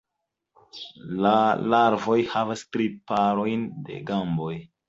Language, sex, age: Esperanto, male, 19-29